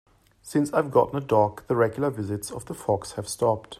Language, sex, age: English, male, 30-39